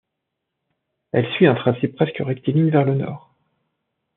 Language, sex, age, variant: French, male, 40-49, Français de métropole